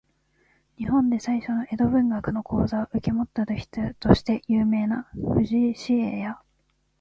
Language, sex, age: Japanese, female, 19-29